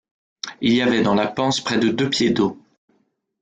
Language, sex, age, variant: French, male, 30-39, Français de métropole